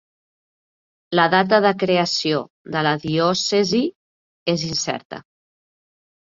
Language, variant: Catalan, Central